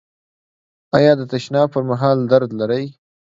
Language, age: Pashto, under 19